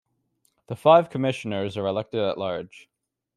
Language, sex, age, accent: English, male, under 19, Canadian English